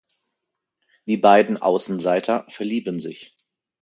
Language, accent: German, Deutschland Deutsch